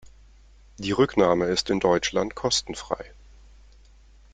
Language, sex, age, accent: German, male, 30-39, Deutschland Deutsch